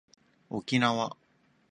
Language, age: Japanese, 19-29